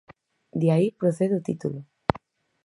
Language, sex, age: Galician, female, 19-29